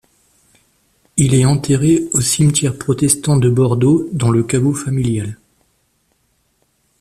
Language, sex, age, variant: French, male, 40-49, Français de métropole